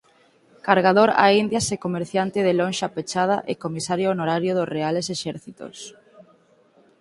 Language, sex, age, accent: Galician, female, 19-29, Normativo (estándar)